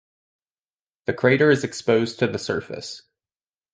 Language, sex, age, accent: English, male, 19-29, United States English